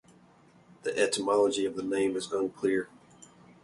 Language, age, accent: English, 19-29, United States English